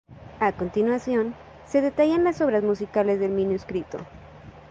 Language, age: Spanish, 40-49